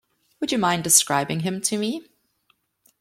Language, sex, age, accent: English, female, 30-39, Southern African (South Africa, Zimbabwe, Namibia)